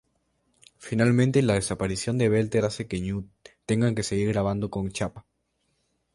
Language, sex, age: Spanish, male, 19-29